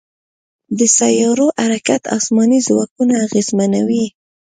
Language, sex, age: Pashto, female, 19-29